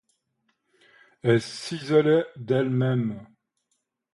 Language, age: French, 50-59